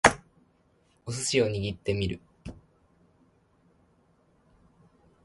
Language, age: Japanese, 19-29